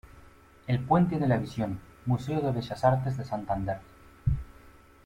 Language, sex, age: Spanish, male, 30-39